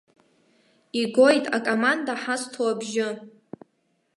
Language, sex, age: Abkhazian, female, under 19